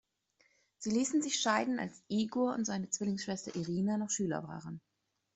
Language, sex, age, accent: German, female, 30-39, Deutschland Deutsch